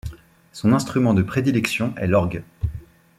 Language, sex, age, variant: French, male, 30-39, Français de métropole